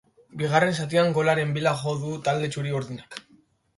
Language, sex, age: Basque, male, under 19